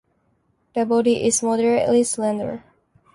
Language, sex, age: English, female, 19-29